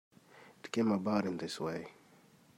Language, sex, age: English, male, 19-29